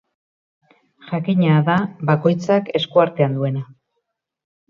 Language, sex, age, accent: Basque, female, 60-69, Erdialdekoa edo Nafarra (Gipuzkoa, Nafarroa)